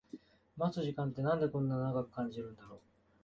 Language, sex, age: Japanese, male, 19-29